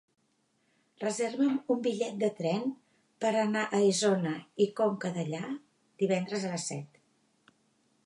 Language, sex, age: Catalan, female, 60-69